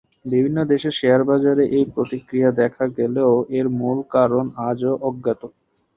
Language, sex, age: Bengali, male, 19-29